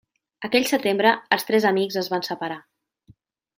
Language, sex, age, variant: Catalan, female, 19-29, Central